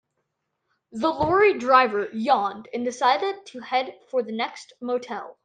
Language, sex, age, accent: English, male, 19-29, United States English